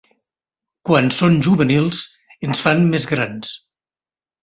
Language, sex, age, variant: Catalan, male, 60-69, Nord-Occidental